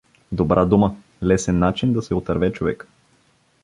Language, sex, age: Bulgarian, male, 19-29